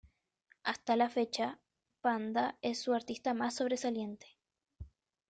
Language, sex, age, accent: Spanish, female, under 19, Chileno: Chile, Cuyo